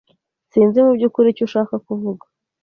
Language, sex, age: Kinyarwanda, female, 30-39